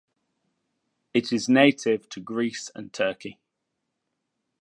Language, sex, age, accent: English, male, 19-29, England English